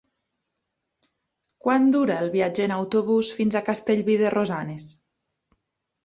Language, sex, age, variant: Catalan, female, 19-29, Nord-Occidental